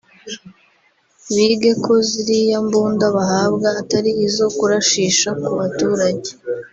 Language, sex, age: Kinyarwanda, female, under 19